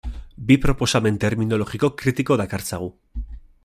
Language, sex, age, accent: Basque, male, 19-29, Erdialdekoa edo Nafarra (Gipuzkoa, Nafarroa)